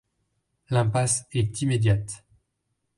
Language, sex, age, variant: French, male, 30-39, Français de métropole